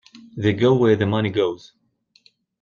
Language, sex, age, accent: English, male, 30-39, United States English